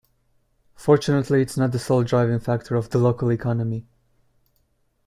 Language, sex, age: English, male, 19-29